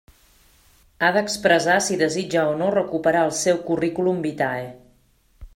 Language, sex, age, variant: Catalan, female, 40-49, Central